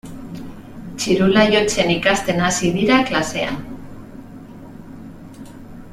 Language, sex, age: Basque, female, 40-49